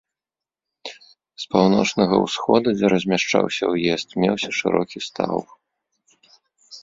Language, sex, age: Belarusian, male, 30-39